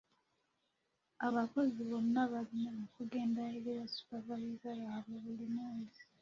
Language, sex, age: Ganda, female, 19-29